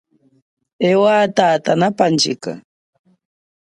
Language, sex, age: Chokwe, female, 40-49